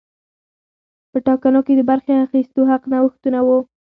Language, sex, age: Pashto, female, under 19